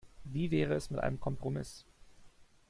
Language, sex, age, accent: German, male, 30-39, Deutschland Deutsch